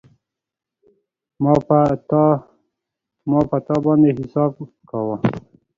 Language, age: Pashto, 19-29